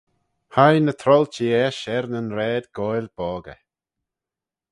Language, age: Manx, 40-49